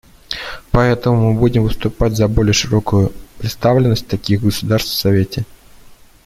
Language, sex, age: Russian, male, 30-39